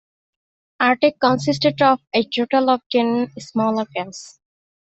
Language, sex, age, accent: English, female, 19-29, United States English